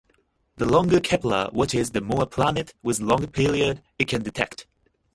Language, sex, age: English, male, 19-29